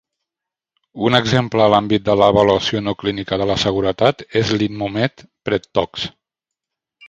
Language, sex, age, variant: Catalan, male, 60-69, Central